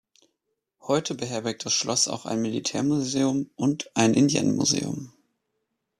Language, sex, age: German, male, 19-29